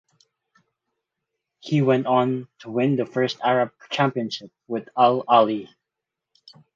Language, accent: English, Filipino